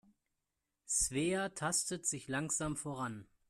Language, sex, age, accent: German, male, 30-39, Deutschland Deutsch